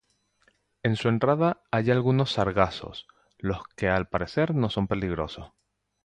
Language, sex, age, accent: Spanish, male, 40-49, Caribe: Cuba, Venezuela, Puerto Rico, República Dominicana, Panamá, Colombia caribeña, México caribeño, Costa del golfo de México